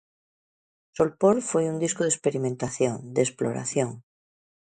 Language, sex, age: Galician, female, 40-49